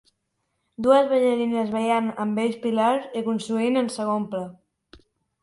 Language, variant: Catalan, Central